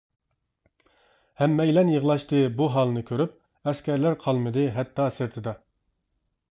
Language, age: Uyghur, 30-39